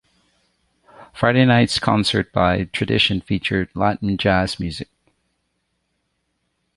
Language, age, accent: English, 19-29, England English